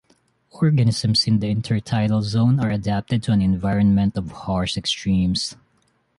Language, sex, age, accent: English, male, 19-29, Filipino